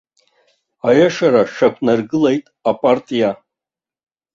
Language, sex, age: Abkhazian, male, 60-69